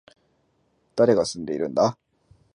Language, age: Japanese, 19-29